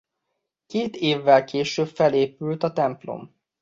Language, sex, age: Hungarian, male, 30-39